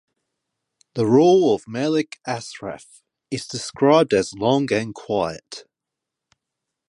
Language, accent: English, Australian English; England English